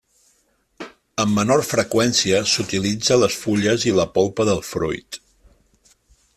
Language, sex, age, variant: Catalan, male, 50-59, Central